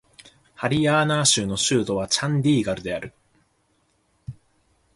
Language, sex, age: Japanese, male, under 19